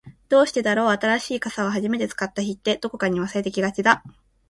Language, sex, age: Japanese, female, 19-29